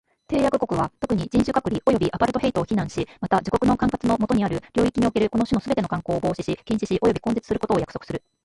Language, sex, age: Japanese, female, 40-49